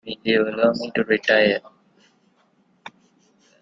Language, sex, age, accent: English, male, 19-29, India and South Asia (India, Pakistan, Sri Lanka)